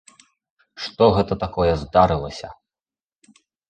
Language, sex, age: Belarusian, male, 30-39